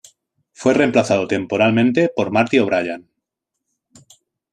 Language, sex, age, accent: Spanish, male, 30-39, España: Norte peninsular (Asturias, Castilla y León, Cantabria, País Vasco, Navarra, Aragón, La Rioja, Guadalajara, Cuenca)